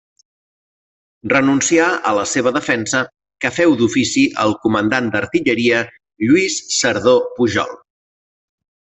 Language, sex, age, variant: Catalan, male, 40-49, Central